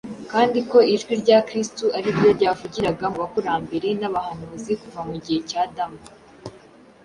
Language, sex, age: Kinyarwanda, female, under 19